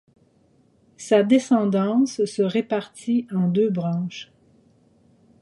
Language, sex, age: French, female, 50-59